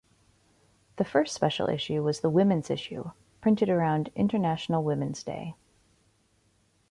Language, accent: English, United States English